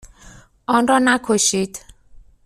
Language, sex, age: Persian, female, 30-39